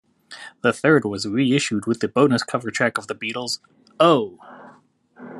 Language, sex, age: English, male, 30-39